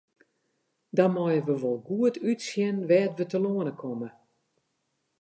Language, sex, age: Western Frisian, female, 60-69